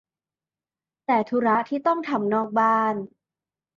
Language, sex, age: Thai, female, 19-29